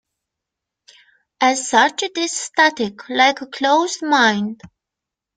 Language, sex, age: English, female, 50-59